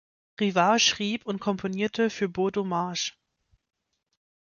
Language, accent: German, Deutschland Deutsch